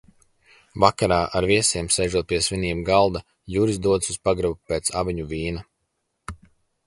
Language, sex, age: Latvian, male, 19-29